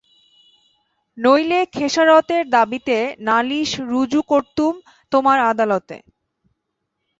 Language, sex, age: Bengali, female, 19-29